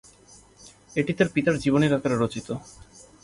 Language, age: Bengali, 19-29